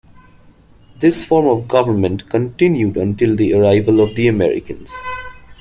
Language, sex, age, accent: English, male, 19-29, India and South Asia (India, Pakistan, Sri Lanka)